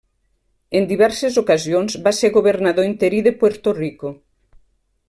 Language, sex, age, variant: Catalan, female, 50-59, Nord-Occidental